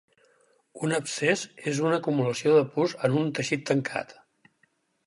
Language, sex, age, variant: Catalan, male, 60-69, Central